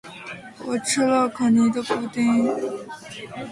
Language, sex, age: Chinese, female, 19-29